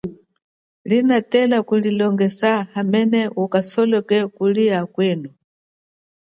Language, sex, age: Chokwe, female, 40-49